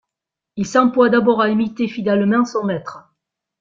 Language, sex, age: French, female, 60-69